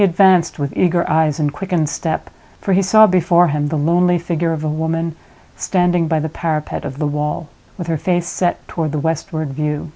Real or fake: real